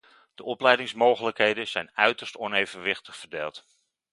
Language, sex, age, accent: Dutch, male, 40-49, Nederlands Nederlands